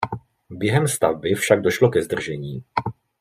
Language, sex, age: Czech, male, 30-39